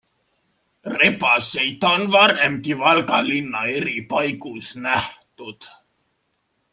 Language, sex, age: Estonian, male, 19-29